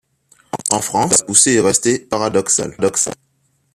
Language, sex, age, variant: French, male, under 19, Français des départements et régions d'outre-mer